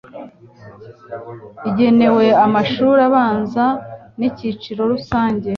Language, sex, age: Kinyarwanda, female, 40-49